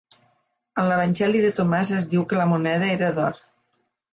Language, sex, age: Catalan, female, 50-59